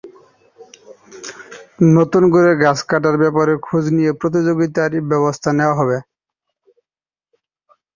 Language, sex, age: Bengali, male, 19-29